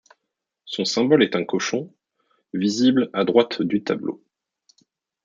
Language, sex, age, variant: French, male, 30-39, Français de métropole